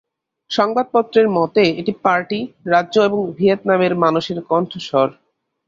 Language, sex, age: Bengali, male, under 19